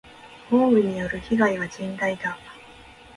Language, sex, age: Japanese, female, 19-29